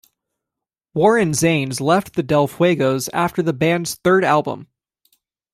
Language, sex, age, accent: English, male, 19-29, United States English